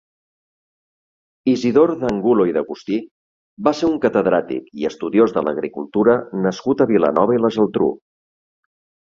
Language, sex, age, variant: Catalan, male, 40-49, Septentrional